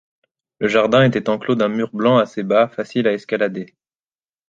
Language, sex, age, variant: French, male, 19-29, Français de métropole